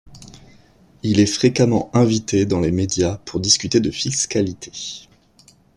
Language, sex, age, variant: French, male, 30-39, Français de métropole